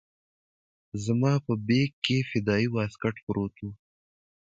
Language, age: Pashto, 19-29